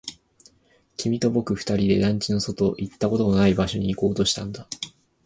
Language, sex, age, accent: Japanese, male, 19-29, 標準語